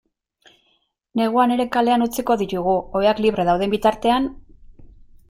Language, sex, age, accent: Basque, female, 40-49, Erdialdekoa edo Nafarra (Gipuzkoa, Nafarroa)